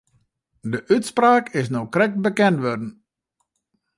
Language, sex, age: Western Frisian, male, 40-49